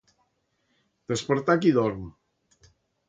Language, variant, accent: Catalan, Central, central